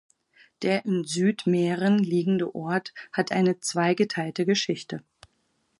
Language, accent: German, Deutschland Deutsch